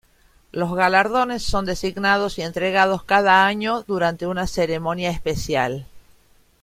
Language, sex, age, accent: Spanish, female, 50-59, Rioplatense: Argentina, Uruguay, este de Bolivia, Paraguay